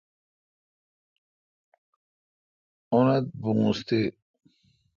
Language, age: Kalkoti, 50-59